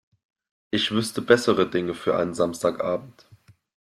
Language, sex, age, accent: German, male, 19-29, Deutschland Deutsch